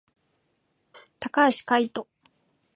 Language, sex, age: Japanese, female, 19-29